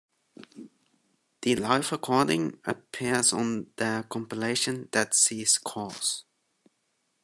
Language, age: English, 19-29